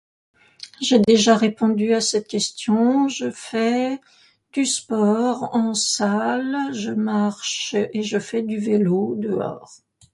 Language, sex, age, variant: French, female, 70-79, Français de métropole